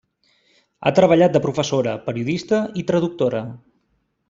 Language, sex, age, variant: Catalan, male, 30-39, Central